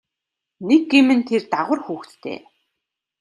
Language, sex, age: Mongolian, female, 30-39